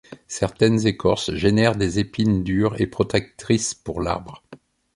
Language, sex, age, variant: French, male, 50-59, Français de métropole